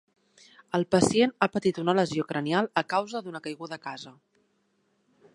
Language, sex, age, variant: Catalan, female, 30-39, Nord-Occidental